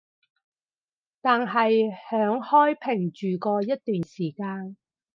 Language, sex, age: Cantonese, female, 30-39